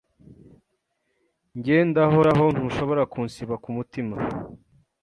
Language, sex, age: Kinyarwanda, male, 19-29